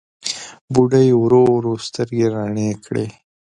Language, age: Pashto, 19-29